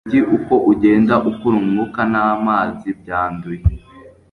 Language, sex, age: Kinyarwanda, male, under 19